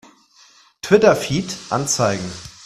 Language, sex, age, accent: German, male, 40-49, Deutschland Deutsch